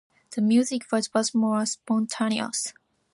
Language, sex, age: English, female, 19-29